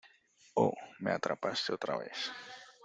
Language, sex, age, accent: Spanish, male, 19-29, Andino-Pacífico: Colombia, Perú, Ecuador, oeste de Bolivia y Venezuela andina